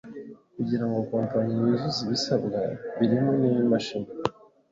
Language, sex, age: Kinyarwanda, female, 30-39